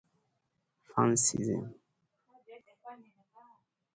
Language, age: English, 19-29